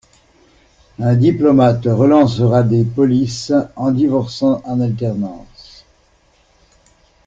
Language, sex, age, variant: French, male, 60-69, Français de métropole